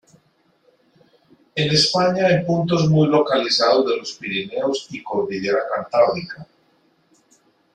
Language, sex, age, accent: Spanish, male, 60-69, Caribe: Cuba, Venezuela, Puerto Rico, República Dominicana, Panamá, Colombia caribeña, México caribeño, Costa del golfo de México